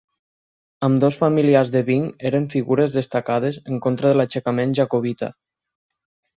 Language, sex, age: Catalan, male, 19-29